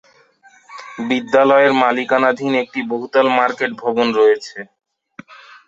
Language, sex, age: Bengali, male, 19-29